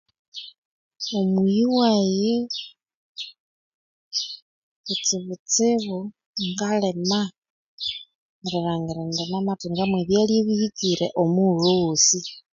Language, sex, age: Konzo, female, 40-49